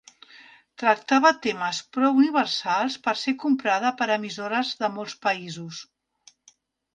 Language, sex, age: Catalan, female, 50-59